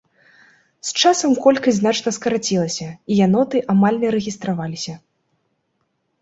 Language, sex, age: Belarusian, female, 19-29